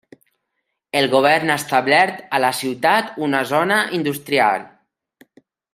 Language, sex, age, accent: Catalan, male, 30-39, valencià